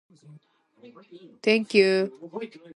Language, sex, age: English, female, under 19